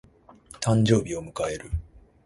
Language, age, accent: Japanese, 30-39, 関西